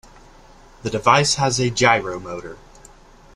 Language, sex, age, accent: English, male, under 19, United States English